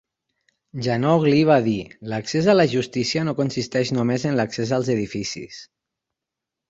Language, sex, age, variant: Catalan, male, 30-39, Nord-Occidental